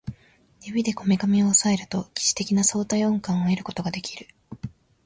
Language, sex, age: Japanese, female, 19-29